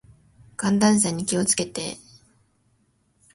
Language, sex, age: Japanese, female, 19-29